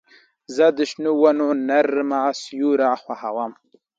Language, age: Pashto, 19-29